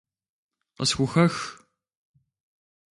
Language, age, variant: Kabardian, 19-29, Адыгэбзэ (Къэбэрдей, Кирил, псоми зэдай)